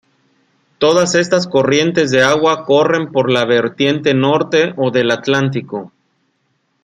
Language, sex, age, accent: Spanish, male, 40-49, México